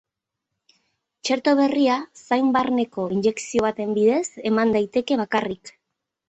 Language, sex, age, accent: Basque, female, 19-29, Nafar-lapurtarra edo Zuberotarra (Lapurdi, Nafarroa Beherea, Zuberoa)